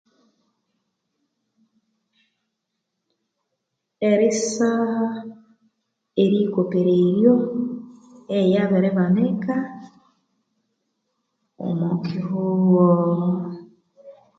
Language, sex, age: Konzo, female, 30-39